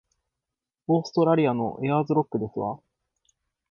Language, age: Japanese, 19-29